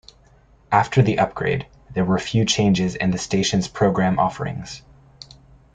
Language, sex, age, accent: English, male, 19-29, United States English